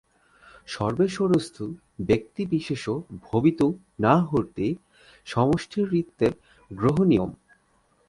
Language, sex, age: Bengali, male, 19-29